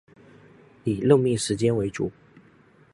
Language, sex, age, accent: Chinese, male, 19-29, 出生地：福建省